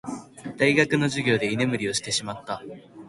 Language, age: Japanese, 19-29